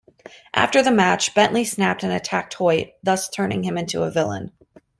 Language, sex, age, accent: English, female, 30-39, United States English